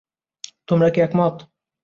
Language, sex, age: Bengali, male, 19-29